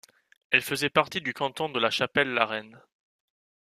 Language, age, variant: French, 19-29, Français de métropole